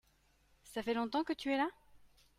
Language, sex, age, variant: French, female, 30-39, Français de métropole